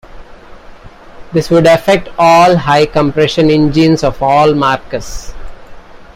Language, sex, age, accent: English, male, 40-49, India and South Asia (India, Pakistan, Sri Lanka)